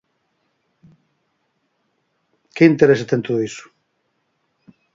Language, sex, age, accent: Galician, male, 50-59, Atlántico (seseo e gheada)